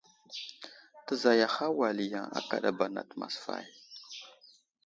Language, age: Wuzlam, 19-29